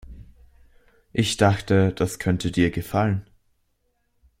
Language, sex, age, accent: German, male, under 19, Österreichisches Deutsch